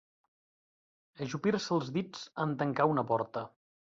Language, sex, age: Catalan, male, 40-49